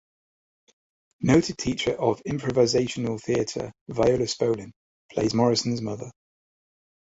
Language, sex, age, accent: English, male, 40-49, England English